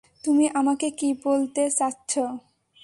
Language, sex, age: Bengali, female, 19-29